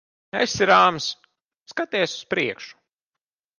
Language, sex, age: Latvian, male, 30-39